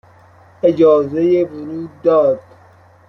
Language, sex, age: Persian, male, 30-39